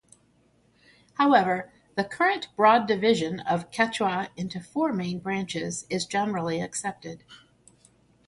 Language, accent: English, United States English